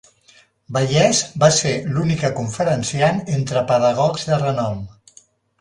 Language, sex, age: Catalan, male, 60-69